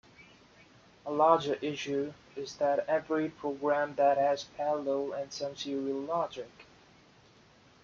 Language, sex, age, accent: English, male, 19-29, England English